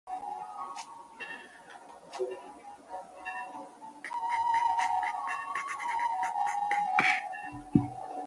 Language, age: Chinese, 19-29